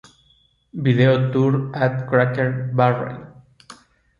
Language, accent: Spanish, México